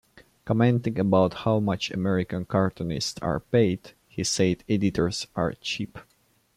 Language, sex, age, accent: English, male, 19-29, England English